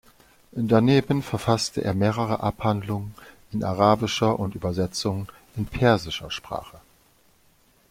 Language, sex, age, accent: German, male, 40-49, Deutschland Deutsch